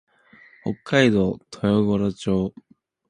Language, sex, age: Japanese, male, under 19